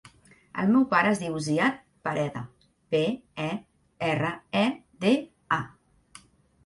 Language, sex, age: Catalan, female, 30-39